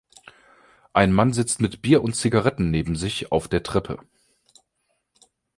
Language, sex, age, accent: German, male, 30-39, Deutschland Deutsch